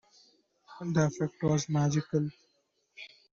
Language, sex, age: English, male, 19-29